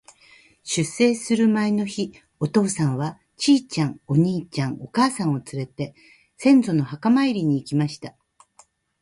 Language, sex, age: Japanese, female, 50-59